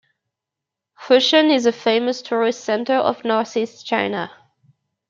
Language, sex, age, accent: English, female, 19-29, Canadian English